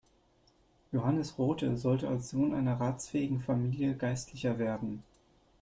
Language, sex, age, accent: German, male, 19-29, Deutschland Deutsch